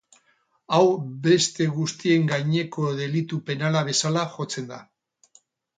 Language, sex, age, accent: Basque, male, 60-69, Erdialdekoa edo Nafarra (Gipuzkoa, Nafarroa)